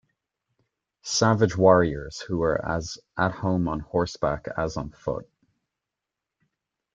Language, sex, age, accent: English, male, 19-29, Irish English